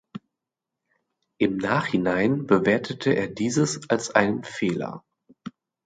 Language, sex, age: German, male, 30-39